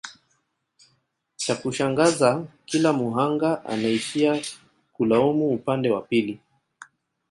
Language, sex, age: Swahili, male, 30-39